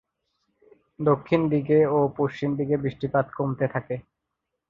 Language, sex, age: Bengali, male, 19-29